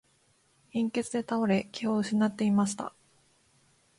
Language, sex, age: Japanese, female, 19-29